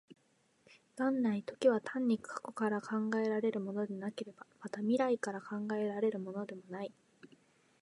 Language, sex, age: Japanese, female, 19-29